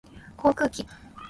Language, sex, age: Japanese, female, 19-29